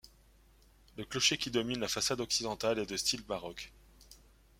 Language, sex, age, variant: French, male, 30-39, Français de métropole